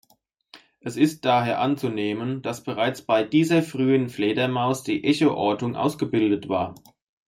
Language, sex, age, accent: German, male, 30-39, Deutschland Deutsch